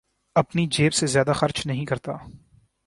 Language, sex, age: Urdu, male, 19-29